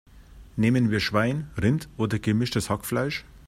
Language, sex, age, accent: German, male, 50-59, Deutschland Deutsch